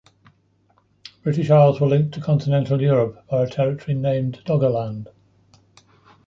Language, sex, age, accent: English, male, 60-69, England English